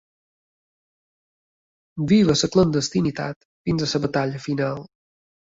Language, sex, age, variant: Catalan, male, 19-29, Balear